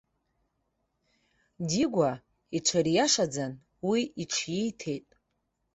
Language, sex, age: Abkhazian, female, 30-39